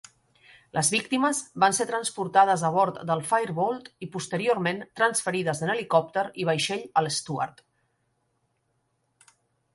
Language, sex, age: Catalan, female, 40-49